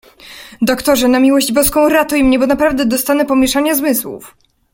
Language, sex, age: Polish, female, 19-29